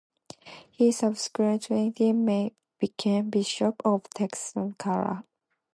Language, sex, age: English, female, 19-29